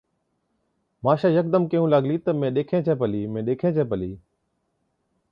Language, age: Od, 50-59